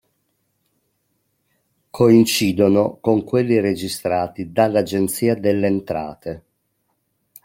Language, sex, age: Italian, male, 50-59